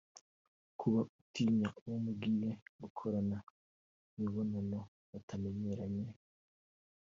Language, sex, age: Kinyarwanda, male, 19-29